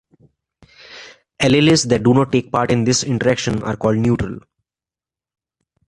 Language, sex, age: English, male, 30-39